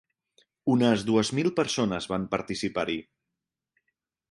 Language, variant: Catalan, Central